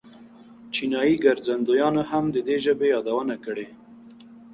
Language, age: Pashto, 19-29